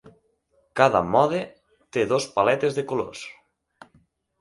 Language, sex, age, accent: Catalan, male, 19-29, central; nord-occidental